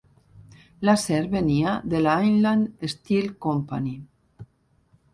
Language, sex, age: Catalan, female, 50-59